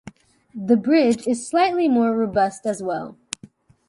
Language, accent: English, United States English